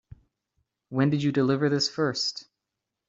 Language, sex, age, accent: English, male, 30-39, United States English